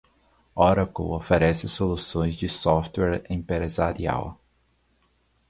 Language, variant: Portuguese, Portuguese (Brasil)